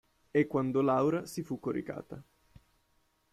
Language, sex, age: Italian, male, 19-29